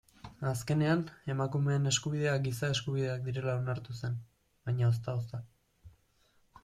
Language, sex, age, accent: Basque, male, 19-29, Mendebalekoa (Araba, Bizkaia, Gipuzkoako mendebaleko herri batzuk)